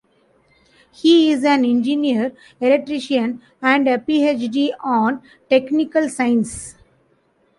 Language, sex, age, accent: English, female, 40-49, India and South Asia (India, Pakistan, Sri Lanka)